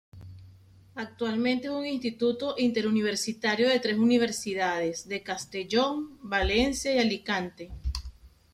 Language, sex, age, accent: Spanish, female, 40-49, Caribe: Cuba, Venezuela, Puerto Rico, República Dominicana, Panamá, Colombia caribeña, México caribeño, Costa del golfo de México